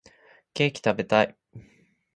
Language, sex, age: Japanese, male, under 19